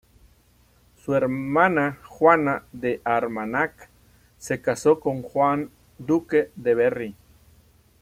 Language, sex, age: Spanish, male, 40-49